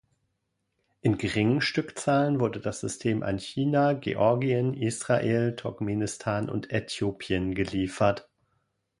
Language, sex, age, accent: German, male, 40-49, Deutschland Deutsch